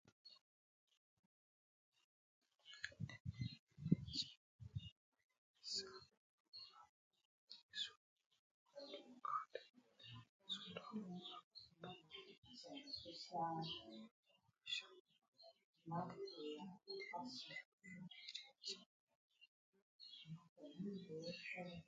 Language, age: Konzo, 30-39